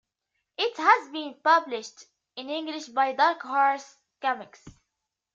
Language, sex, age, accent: English, female, 19-29, United States English